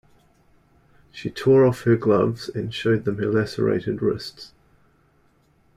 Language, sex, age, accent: English, male, 40-49, New Zealand English